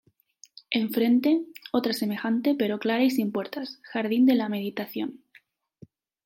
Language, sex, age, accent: Spanish, female, 19-29, España: Centro-Sur peninsular (Madrid, Toledo, Castilla-La Mancha)